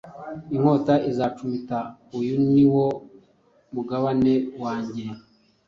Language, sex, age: Kinyarwanda, male, 40-49